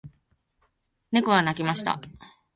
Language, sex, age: Japanese, female, 19-29